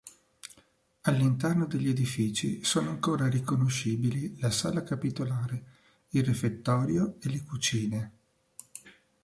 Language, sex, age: Italian, male, 40-49